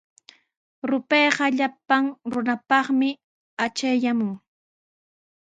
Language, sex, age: Sihuas Ancash Quechua, female, 19-29